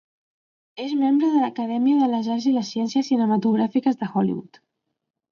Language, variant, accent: Catalan, Central, central